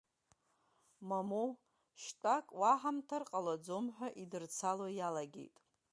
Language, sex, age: Abkhazian, female, 40-49